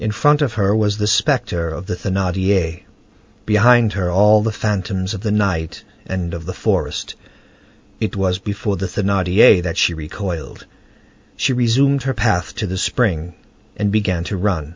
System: none